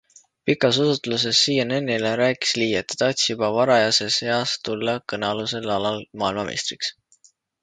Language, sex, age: Estonian, male, 19-29